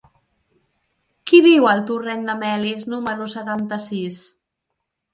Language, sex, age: Catalan, female, 40-49